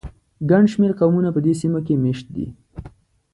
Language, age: Pashto, 30-39